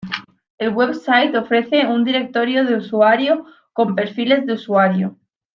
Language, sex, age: Spanish, female, 19-29